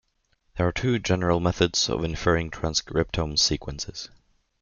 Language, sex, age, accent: English, male, 19-29, United States English